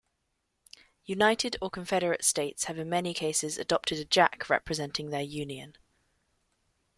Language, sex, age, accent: English, female, 19-29, England English